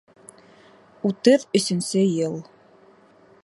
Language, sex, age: Bashkir, female, 19-29